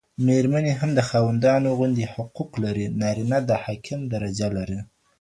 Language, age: Pashto, 19-29